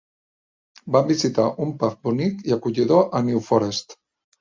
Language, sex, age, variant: Catalan, male, 40-49, Central